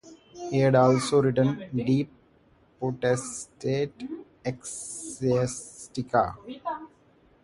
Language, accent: English, India and South Asia (India, Pakistan, Sri Lanka)